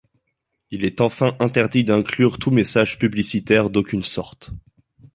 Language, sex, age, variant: French, male, 19-29, Français de métropole